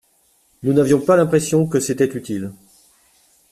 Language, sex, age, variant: French, male, 50-59, Français de métropole